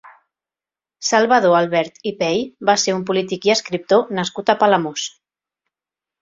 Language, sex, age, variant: Catalan, female, 40-49, Central